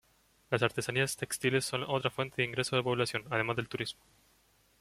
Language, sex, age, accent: Spanish, male, 19-29, Chileno: Chile, Cuyo